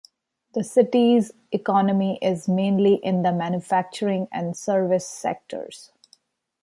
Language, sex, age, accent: English, female, 40-49, India and South Asia (India, Pakistan, Sri Lanka)